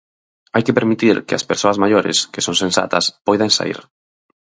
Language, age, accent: Galician, 19-29, Normativo (estándar)